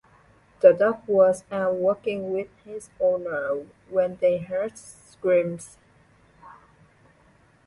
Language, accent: English, Malaysian English